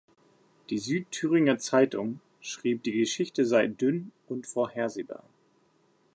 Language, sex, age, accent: German, male, 30-39, Deutschland Deutsch